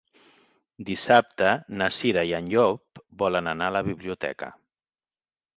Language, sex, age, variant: Catalan, male, 40-49, Central